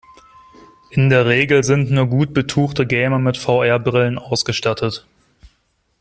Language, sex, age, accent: German, male, 19-29, Deutschland Deutsch